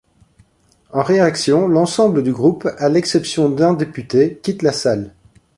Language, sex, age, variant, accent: French, male, 30-39, Français d'Europe, Français de Belgique